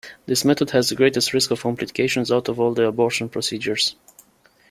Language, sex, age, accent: English, male, 30-39, United States English